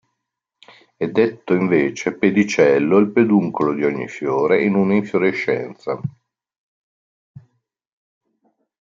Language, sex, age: Italian, male, 50-59